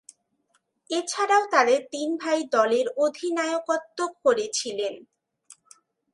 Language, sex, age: Bengali, female, under 19